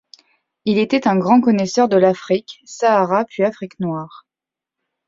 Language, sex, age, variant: French, female, 19-29, Français de métropole